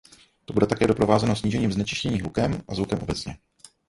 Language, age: Czech, 30-39